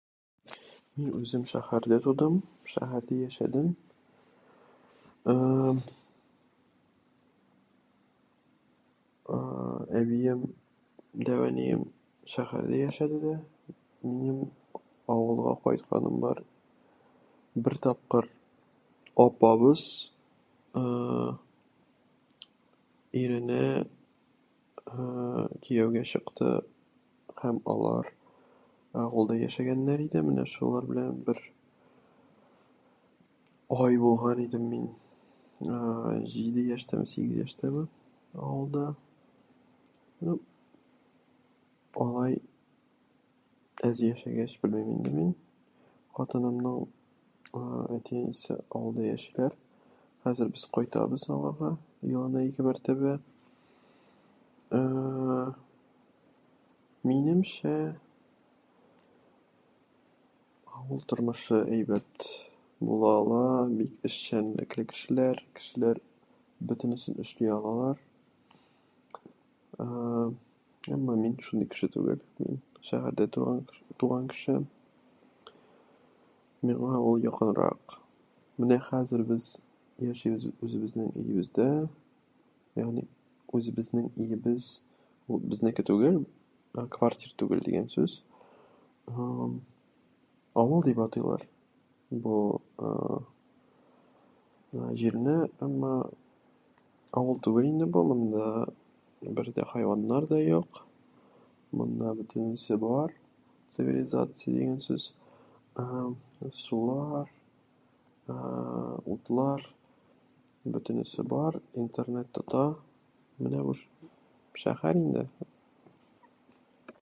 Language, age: Tatar, 30-39